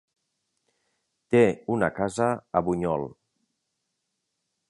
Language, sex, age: Catalan, male, 40-49